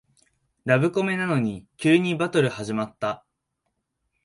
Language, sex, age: Japanese, male, 19-29